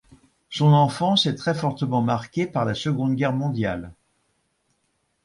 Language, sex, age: French, male, 70-79